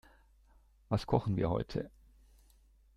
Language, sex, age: German, male, 60-69